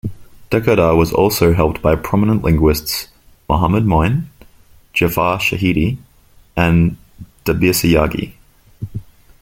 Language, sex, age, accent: English, male, 19-29, Australian English